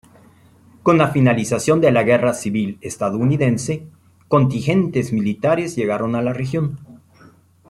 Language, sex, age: Spanish, male, 60-69